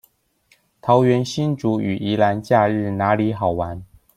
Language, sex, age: Chinese, male, 40-49